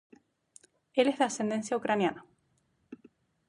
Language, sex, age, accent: Spanish, female, 19-29, España: Islas Canarias